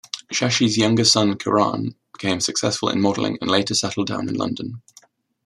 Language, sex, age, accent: English, male, 19-29, England English